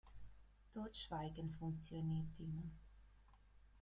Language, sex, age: German, female, 30-39